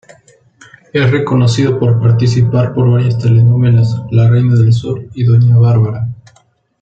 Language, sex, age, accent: Spanish, male, under 19, México